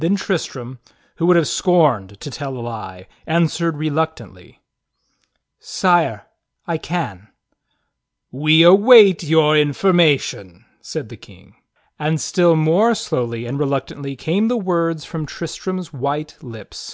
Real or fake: real